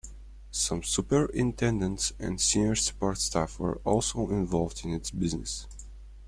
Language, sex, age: English, male, 19-29